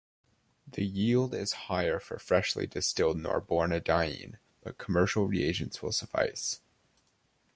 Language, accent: English, Canadian English